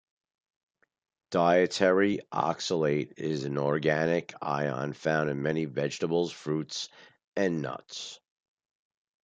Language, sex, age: English, male, 40-49